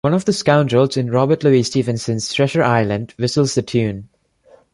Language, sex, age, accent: English, male, 19-29, India and South Asia (India, Pakistan, Sri Lanka)